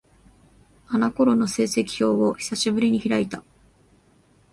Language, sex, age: Japanese, female, 19-29